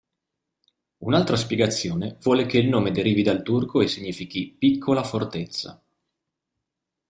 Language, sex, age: Italian, male, 30-39